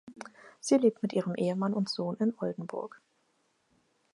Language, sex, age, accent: German, female, 19-29, Deutschland Deutsch